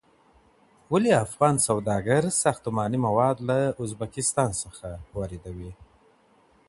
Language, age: Pashto, 30-39